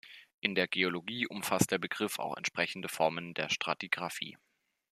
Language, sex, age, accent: German, male, 19-29, Deutschland Deutsch